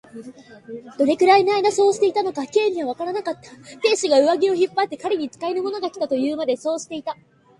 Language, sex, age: Japanese, female, 19-29